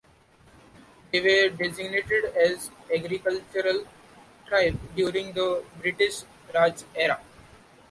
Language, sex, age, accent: English, male, 19-29, India and South Asia (India, Pakistan, Sri Lanka)